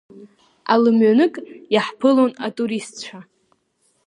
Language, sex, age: Abkhazian, female, 19-29